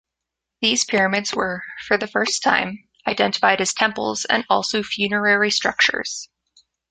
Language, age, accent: English, 19-29, United States English